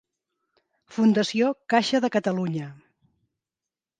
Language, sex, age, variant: Catalan, female, 50-59, Central